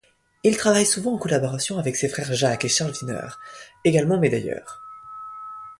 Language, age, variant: French, 19-29, Français de métropole